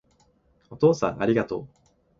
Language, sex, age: Japanese, male, 19-29